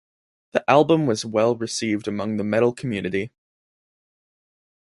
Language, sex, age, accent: English, male, under 19, United States English